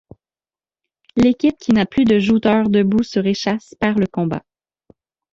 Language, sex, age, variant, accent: French, female, 30-39, Français d'Amérique du Nord, Français du Canada